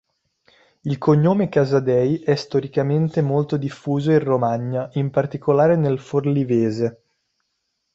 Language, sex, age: Italian, male, 19-29